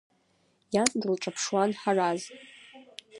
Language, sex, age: Abkhazian, female, 30-39